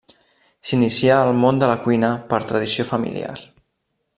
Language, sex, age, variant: Catalan, male, 30-39, Central